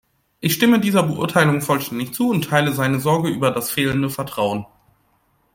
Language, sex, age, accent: German, male, 19-29, Deutschland Deutsch